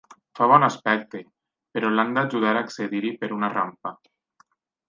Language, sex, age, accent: Catalan, male, 19-29, valencià